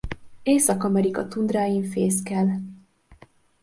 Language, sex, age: Hungarian, female, 19-29